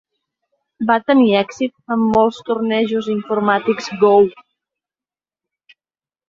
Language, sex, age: Catalan, female, 40-49